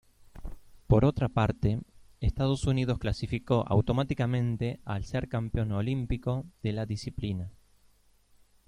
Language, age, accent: Spanish, 30-39, Rioplatense: Argentina, Uruguay, este de Bolivia, Paraguay